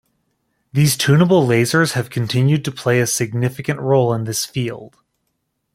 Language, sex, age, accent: English, male, 30-39, United States English